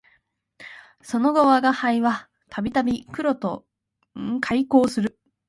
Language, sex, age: Japanese, female, under 19